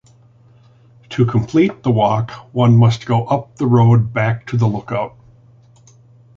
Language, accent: English, United States English